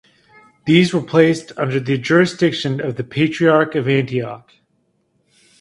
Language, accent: English, United States English